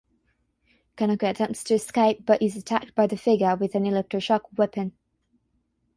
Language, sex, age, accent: English, female, 19-29, England English; Canadian English